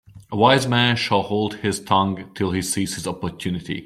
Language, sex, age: English, male, 30-39